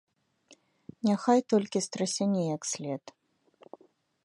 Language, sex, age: Belarusian, female, 30-39